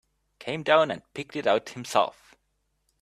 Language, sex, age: English, male, 30-39